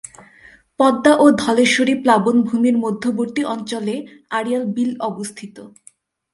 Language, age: Bengali, 19-29